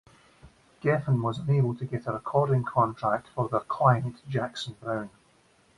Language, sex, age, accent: English, male, 40-49, Scottish English